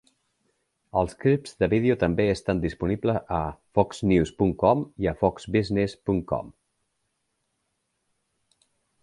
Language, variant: Catalan, Central